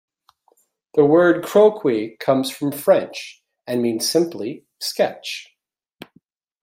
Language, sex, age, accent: English, male, 40-49, United States English